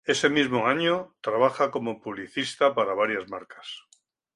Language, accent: Spanish, España: Centro-Sur peninsular (Madrid, Toledo, Castilla-La Mancha)